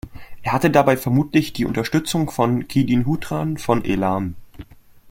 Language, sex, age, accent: German, male, under 19, Deutschland Deutsch